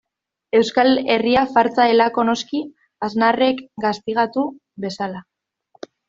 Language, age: Basque, 19-29